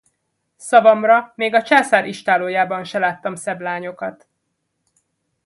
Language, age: Hungarian, 30-39